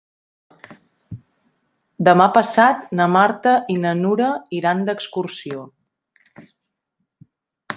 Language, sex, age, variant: Catalan, female, 40-49, Central